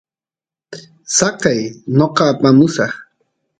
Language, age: Santiago del Estero Quichua, 30-39